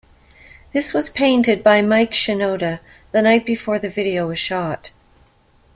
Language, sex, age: English, female, 50-59